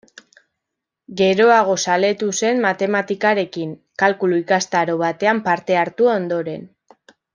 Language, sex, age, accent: Basque, female, 19-29, Mendebalekoa (Araba, Bizkaia, Gipuzkoako mendebaleko herri batzuk)